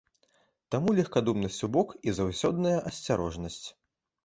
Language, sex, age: Belarusian, male, 19-29